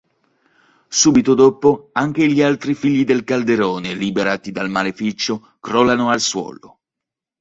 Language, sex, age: Italian, male, 30-39